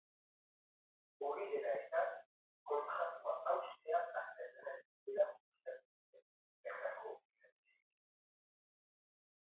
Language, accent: Basque, Nafar-lapurtarra edo Zuberotarra (Lapurdi, Nafarroa Beherea, Zuberoa)